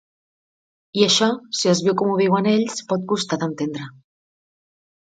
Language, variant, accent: Catalan, Central, central